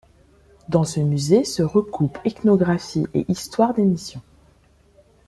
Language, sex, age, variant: French, female, 19-29, Français de métropole